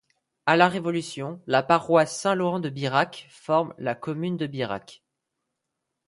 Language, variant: French, Français de métropole